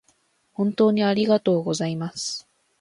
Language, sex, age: Japanese, female, 19-29